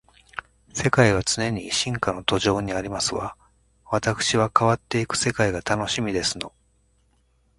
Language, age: Japanese, 50-59